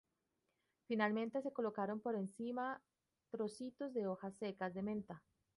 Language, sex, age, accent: Spanish, female, 30-39, Andino-Pacífico: Colombia, Perú, Ecuador, oeste de Bolivia y Venezuela andina